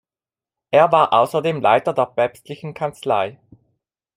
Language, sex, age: German, male, 30-39